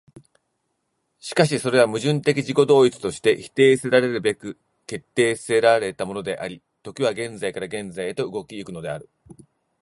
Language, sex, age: Japanese, male, 40-49